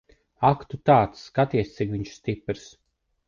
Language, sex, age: Latvian, male, 30-39